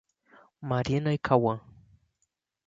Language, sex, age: Portuguese, male, 19-29